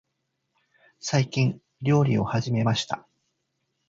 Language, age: Japanese, 50-59